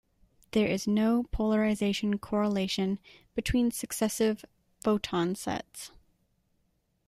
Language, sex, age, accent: English, female, 19-29, United States English